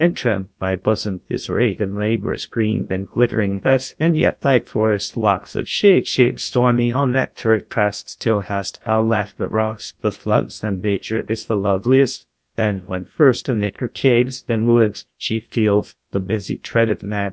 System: TTS, GlowTTS